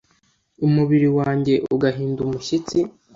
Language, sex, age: Kinyarwanda, male, under 19